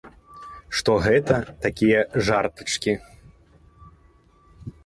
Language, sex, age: Belarusian, male, 19-29